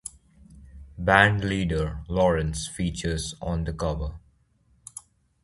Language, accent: English, England English; India and South Asia (India, Pakistan, Sri Lanka)